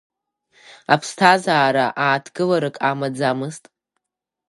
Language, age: Abkhazian, under 19